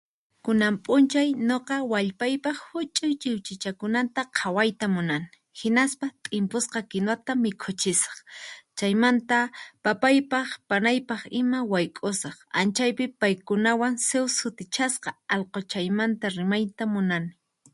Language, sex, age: Puno Quechua, female, 19-29